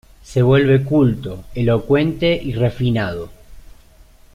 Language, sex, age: Spanish, male, 30-39